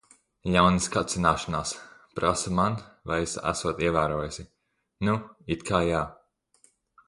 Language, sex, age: Latvian, male, under 19